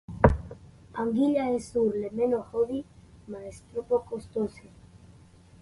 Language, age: Interlingua, under 19